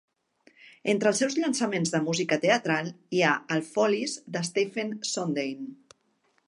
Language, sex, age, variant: Catalan, female, 50-59, Central